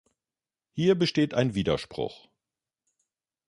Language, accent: German, Deutschland Deutsch